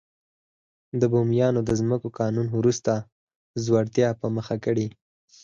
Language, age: Pashto, under 19